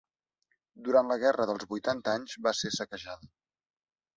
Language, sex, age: Catalan, male, 19-29